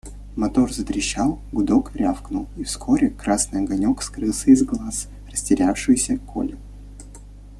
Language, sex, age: Russian, male, 19-29